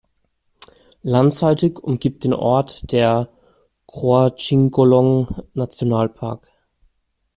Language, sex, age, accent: German, male, 19-29, Deutschland Deutsch